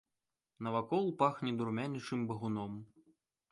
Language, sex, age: Belarusian, male, 19-29